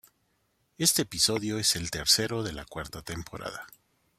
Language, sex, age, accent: Spanish, male, 50-59, México